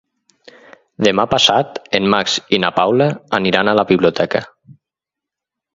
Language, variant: Catalan, Nord-Occidental